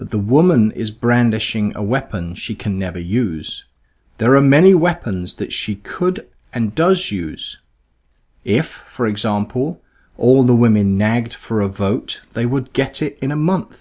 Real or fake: real